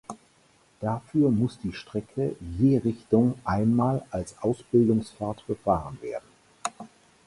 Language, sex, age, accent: German, male, 60-69, Deutschland Deutsch